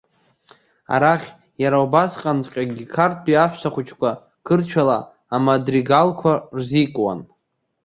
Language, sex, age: Abkhazian, male, under 19